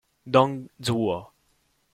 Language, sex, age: Italian, male, 19-29